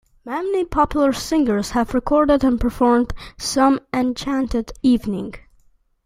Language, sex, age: English, male, under 19